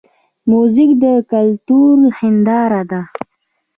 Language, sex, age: Pashto, female, 19-29